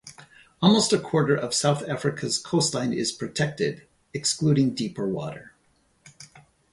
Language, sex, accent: English, male, United States English